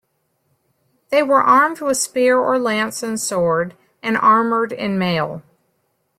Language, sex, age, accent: English, female, 50-59, United States English